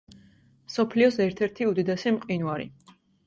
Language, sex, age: Georgian, female, 19-29